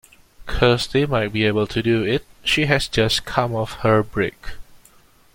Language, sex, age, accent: English, male, 19-29, Singaporean English